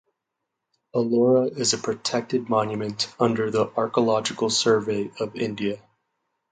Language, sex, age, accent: English, male, 30-39, United States English